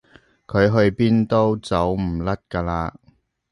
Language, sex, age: Cantonese, male, 30-39